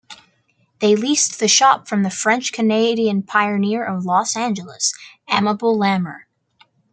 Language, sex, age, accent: English, female, under 19, United States English